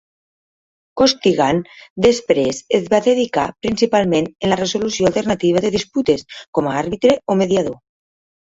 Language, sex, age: Catalan, female, 40-49